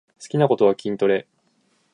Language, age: Japanese, 19-29